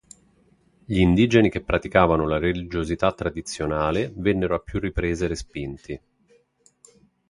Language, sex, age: Italian, male, 40-49